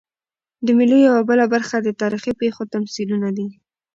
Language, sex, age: Pashto, female, 19-29